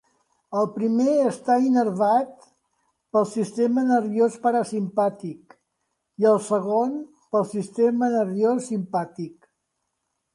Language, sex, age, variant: Catalan, male, 70-79, Central